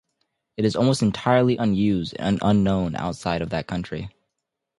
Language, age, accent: English, 19-29, United States English